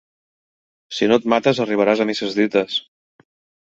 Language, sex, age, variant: Catalan, male, 40-49, Central